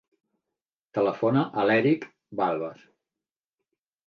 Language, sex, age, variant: Catalan, male, 50-59, Central